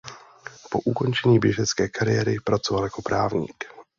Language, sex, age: Czech, male, 30-39